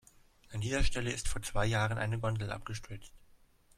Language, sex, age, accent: German, male, 19-29, Deutschland Deutsch